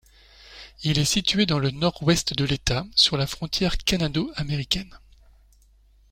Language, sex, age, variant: French, male, 40-49, Français de métropole